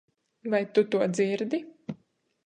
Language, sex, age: Latvian, female, 19-29